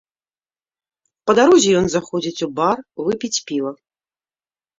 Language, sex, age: Belarusian, female, 30-39